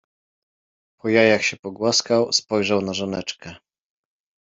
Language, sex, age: Polish, male, 30-39